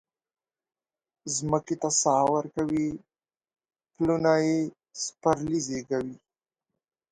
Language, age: Pashto, under 19